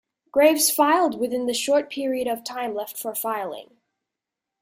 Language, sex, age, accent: English, male, under 19, Australian English